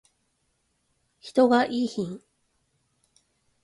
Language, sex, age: Japanese, female, 30-39